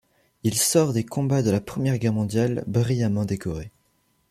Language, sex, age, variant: French, male, under 19, Français de métropole